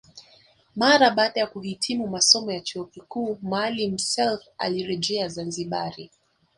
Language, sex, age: Swahili, female, 19-29